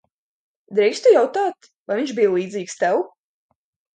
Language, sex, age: Latvian, female, under 19